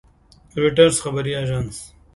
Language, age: Pashto, 19-29